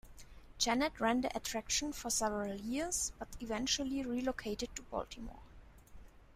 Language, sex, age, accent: English, female, 19-29, England English